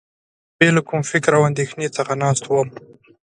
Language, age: Pashto, 30-39